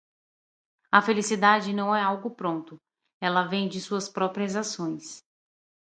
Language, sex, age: Portuguese, female, 30-39